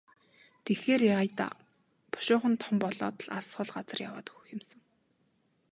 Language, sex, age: Mongolian, female, 19-29